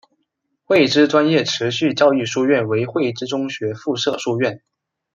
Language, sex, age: Chinese, male, 19-29